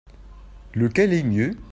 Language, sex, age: French, male, under 19